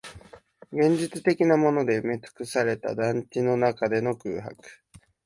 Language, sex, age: Japanese, male, 19-29